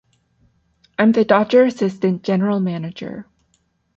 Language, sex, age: English, female, 19-29